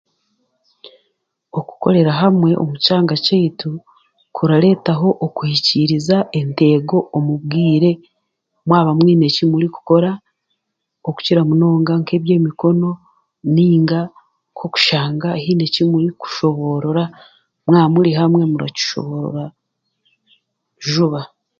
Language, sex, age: Chiga, female, 40-49